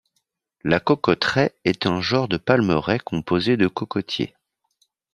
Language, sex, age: French, male, 40-49